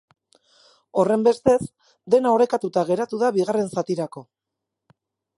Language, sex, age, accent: Basque, female, 40-49, Erdialdekoa edo Nafarra (Gipuzkoa, Nafarroa)